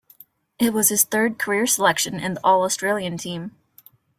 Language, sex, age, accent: English, female, under 19, United States English